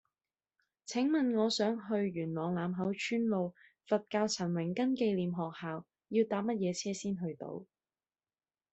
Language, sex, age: Cantonese, female, 19-29